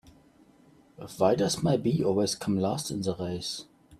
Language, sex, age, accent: English, male, 30-39, England English